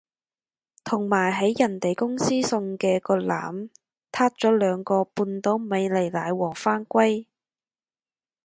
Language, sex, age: Cantonese, female, 19-29